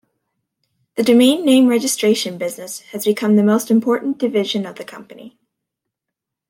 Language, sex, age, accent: English, female, under 19, Canadian English